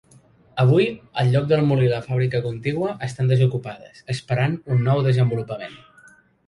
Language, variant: Catalan, Central